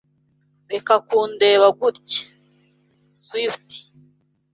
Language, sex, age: Kinyarwanda, female, 19-29